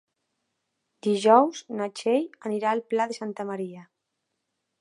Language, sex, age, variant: Catalan, female, 19-29, Nord-Occidental